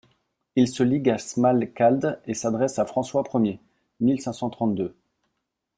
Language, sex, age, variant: French, male, 40-49, Français de métropole